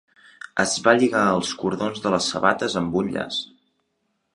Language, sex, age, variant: Catalan, male, 19-29, Central